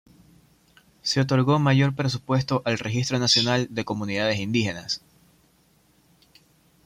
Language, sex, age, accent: Spanish, male, 19-29, Andino-Pacífico: Colombia, Perú, Ecuador, oeste de Bolivia y Venezuela andina